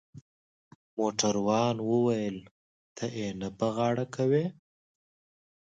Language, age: Pashto, 19-29